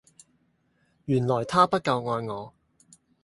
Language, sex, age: Cantonese, male, 19-29